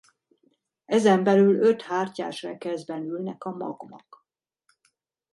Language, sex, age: Hungarian, female, 50-59